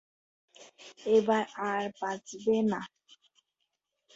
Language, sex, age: Bengali, female, 19-29